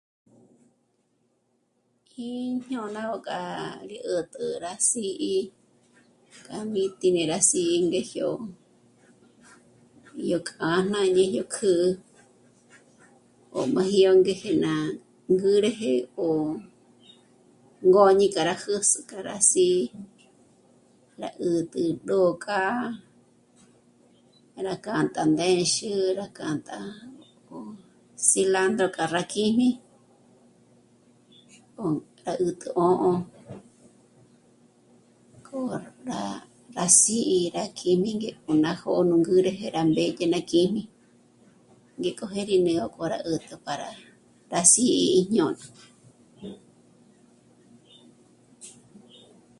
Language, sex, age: Michoacán Mazahua, female, 19-29